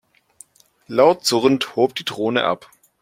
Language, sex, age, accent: German, male, 19-29, Deutschland Deutsch